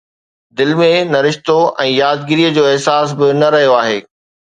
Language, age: Sindhi, 40-49